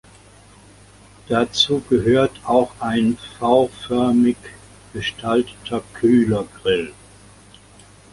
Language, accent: German, Deutschland Deutsch